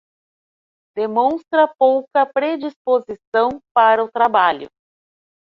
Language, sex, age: Portuguese, female, 50-59